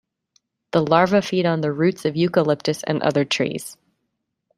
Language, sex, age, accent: English, female, 30-39, United States English